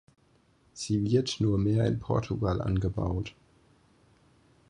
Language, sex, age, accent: German, male, 19-29, Deutschland Deutsch